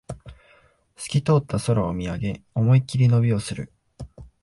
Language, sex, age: Japanese, male, 19-29